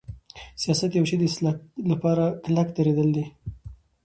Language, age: Pashto, 19-29